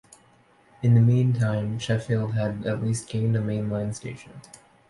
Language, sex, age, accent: English, male, 19-29, United States English